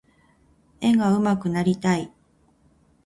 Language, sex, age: Japanese, female, 50-59